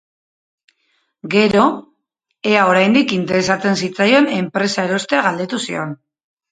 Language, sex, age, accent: Basque, female, 40-49, Mendebalekoa (Araba, Bizkaia, Gipuzkoako mendebaleko herri batzuk)